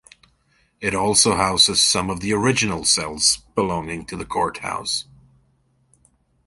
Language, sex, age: English, male, 40-49